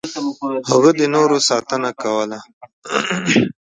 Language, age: Pashto, 19-29